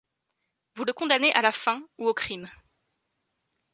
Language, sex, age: French, female, 19-29